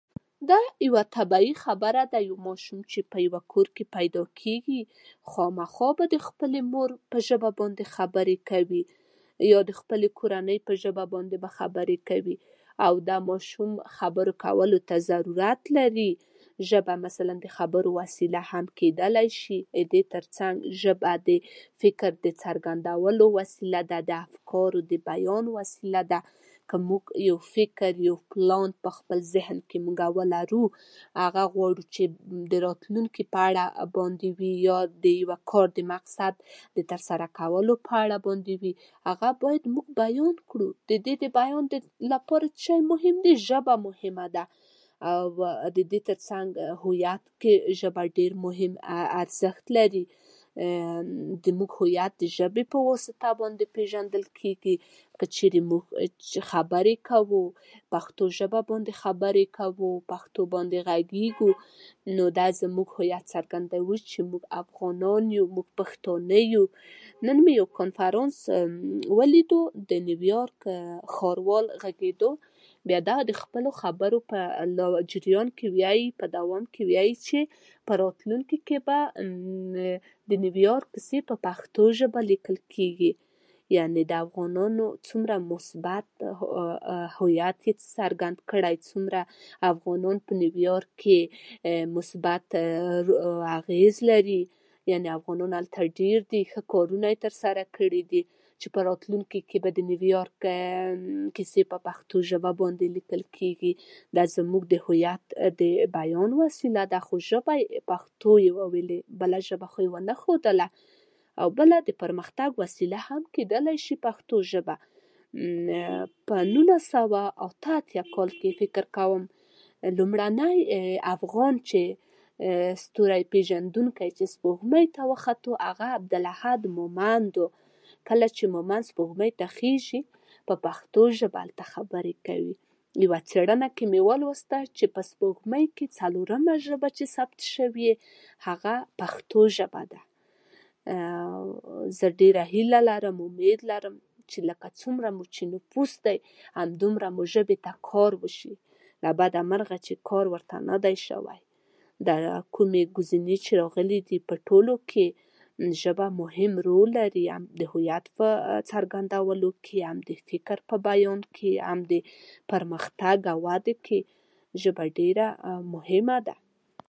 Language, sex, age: Pashto, female, 19-29